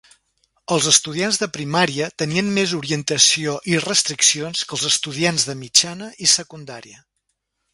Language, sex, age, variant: Catalan, male, 60-69, Central